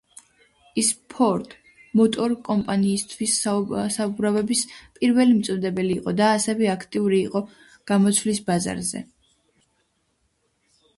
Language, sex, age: Georgian, female, under 19